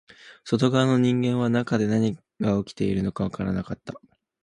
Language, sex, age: Japanese, male, under 19